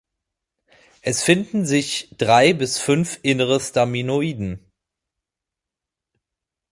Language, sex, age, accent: German, male, 30-39, Deutschland Deutsch